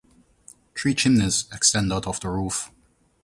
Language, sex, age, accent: English, male, 40-49, West Indies and Bermuda (Bahamas, Bermuda, Jamaica, Trinidad)